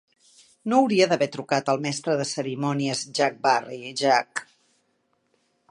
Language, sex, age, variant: Catalan, female, 50-59, Central